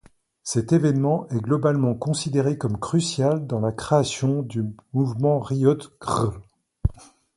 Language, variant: French, Français de métropole